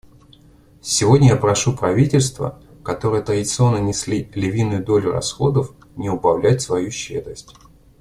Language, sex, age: Russian, male, 30-39